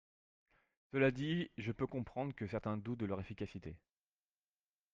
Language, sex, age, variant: French, male, 30-39, Français de métropole